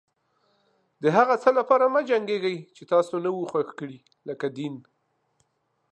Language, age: Pashto, 40-49